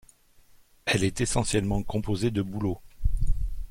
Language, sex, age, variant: French, male, 40-49, Français de métropole